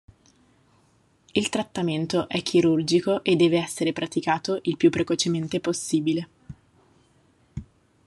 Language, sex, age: Italian, female, 30-39